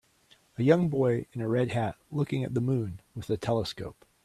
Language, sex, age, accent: English, male, 40-49, United States English